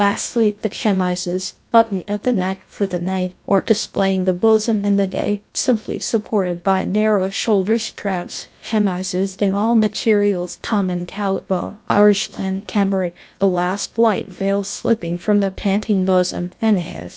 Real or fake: fake